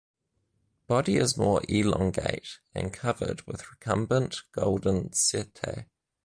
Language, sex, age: English, male, 30-39